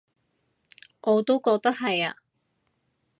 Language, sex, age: Cantonese, female, 30-39